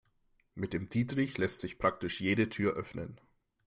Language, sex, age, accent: German, male, 19-29, Deutschland Deutsch